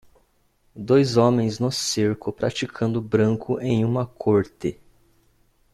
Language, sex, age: Portuguese, male, 19-29